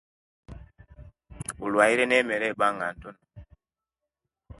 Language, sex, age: Kenyi, male, under 19